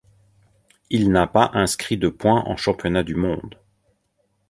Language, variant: French, Français de métropole